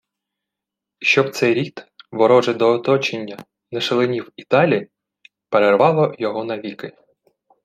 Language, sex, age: Ukrainian, male, 30-39